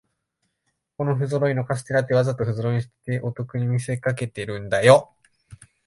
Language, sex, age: Japanese, male, 19-29